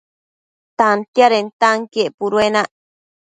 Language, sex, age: Matsés, female, 30-39